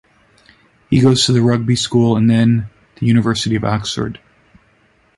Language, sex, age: English, male, 30-39